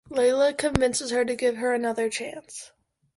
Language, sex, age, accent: English, female, under 19, United States English